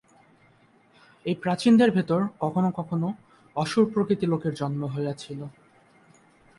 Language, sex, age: Bengali, male, 19-29